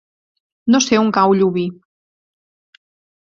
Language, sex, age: Catalan, female, 40-49